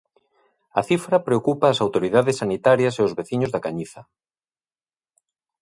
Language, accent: Galician, Normativo (estándar)